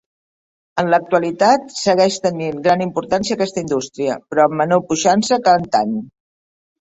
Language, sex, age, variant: Catalan, female, 50-59, Central